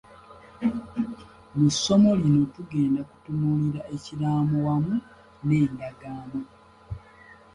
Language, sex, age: Ganda, male, 19-29